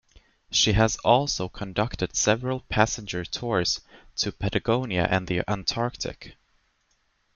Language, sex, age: English, male, 19-29